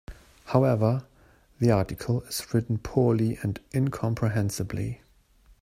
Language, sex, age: English, male, 40-49